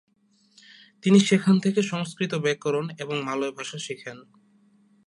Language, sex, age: Bengali, male, 19-29